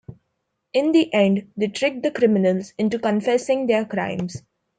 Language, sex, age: English, female, 19-29